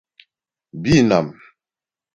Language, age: Ghomala, 19-29